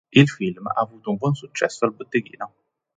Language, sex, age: Italian, male, 19-29